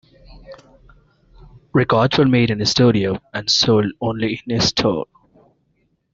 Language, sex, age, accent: English, male, 19-29, India and South Asia (India, Pakistan, Sri Lanka)